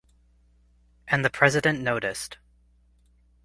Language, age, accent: English, 19-29, United States English